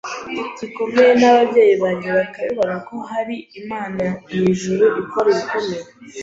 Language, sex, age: Kinyarwanda, female, 19-29